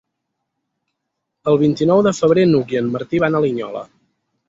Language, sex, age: Catalan, male, 19-29